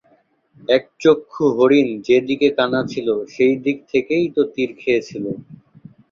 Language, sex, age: Bengali, male, 19-29